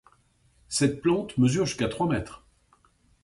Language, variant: French, Français de métropole